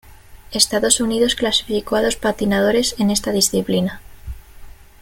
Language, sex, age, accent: Spanish, female, 19-29, España: Centro-Sur peninsular (Madrid, Toledo, Castilla-La Mancha)